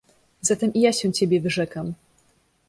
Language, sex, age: Polish, female, 19-29